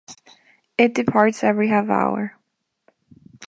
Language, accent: English, United States English